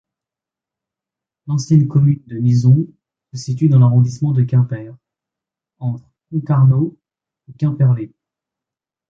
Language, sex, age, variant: French, male, 19-29, Français de métropole